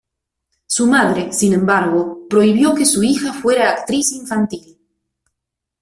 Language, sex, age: Spanish, female, 40-49